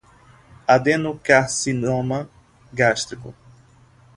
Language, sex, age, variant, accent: Portuguese, male, 19-29, Portuguese (Brasil), Nordestino